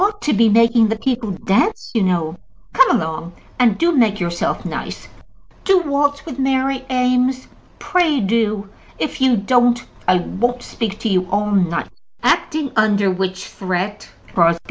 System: none